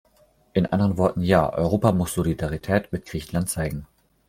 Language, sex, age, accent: German, male, 19-29, Deutschland Deutsch